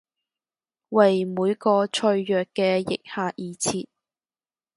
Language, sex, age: Cantonese, female, 19-29